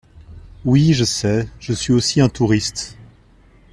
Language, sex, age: French, male, 30-39